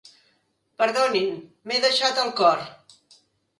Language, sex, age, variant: Catalan, female, 60-69, Central